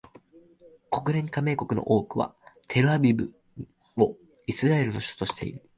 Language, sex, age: Japanese, male, 19-29